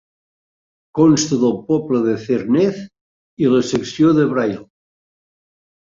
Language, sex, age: Catalan, male, 60-69